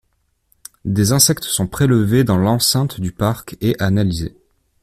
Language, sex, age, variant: French, male, 19-29, Français de métropole